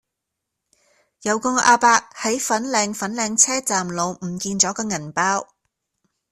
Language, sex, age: Cantonese, female, 40-49